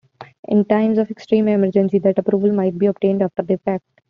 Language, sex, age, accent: English, female, 19-29, United States English